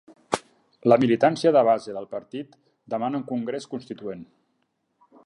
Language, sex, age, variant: Catalan, male, 50-59, Central